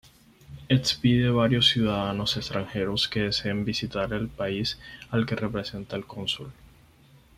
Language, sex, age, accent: Spanish, male, 19-29, Caribe: Cuba, Venezuela, Puerto Rico, República Dominicana, Panamá, Colombia caribeña, México caribeño, Costa del golfo de México